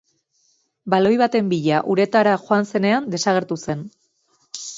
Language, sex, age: Basque, female, 30-39